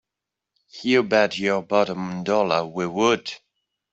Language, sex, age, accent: English, male, 30-39, England English